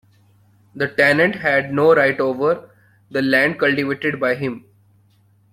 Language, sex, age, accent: English, male, 19-29, India and South Asia (India, Pakistan, Sri Lanka)